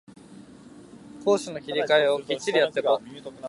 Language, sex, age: Japanese, male, 19-29